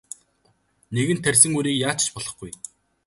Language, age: Mongolian, 19-29